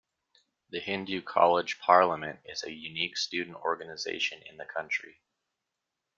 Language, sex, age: English, male, 30-39